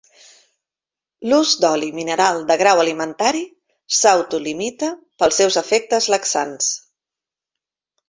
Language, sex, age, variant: Catalan, female, 50-59, Central